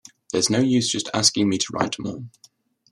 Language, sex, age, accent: English, male, 19-29, England English